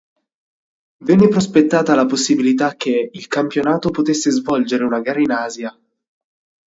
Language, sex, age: Italian, male, 19-29